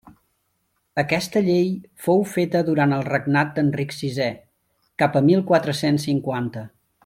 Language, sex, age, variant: Catalan, male, 30-39, Central